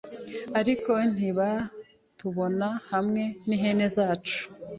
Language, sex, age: Kinyarwanda, female, 19-29